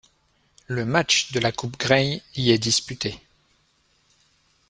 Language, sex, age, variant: French, male, 30-39, Français de métropole